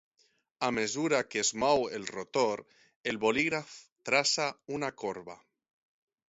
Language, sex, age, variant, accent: Catalan, male, 30-39, Valencià meridional, central; valencià